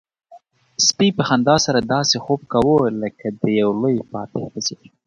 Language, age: Pashto, 19-29